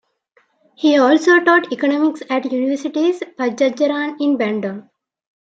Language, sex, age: English, female, 19-29